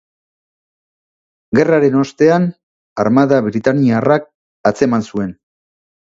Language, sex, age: Basque, male, 50-59